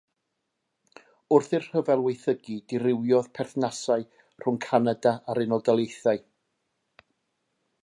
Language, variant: Welsh, North-Eastern Welsh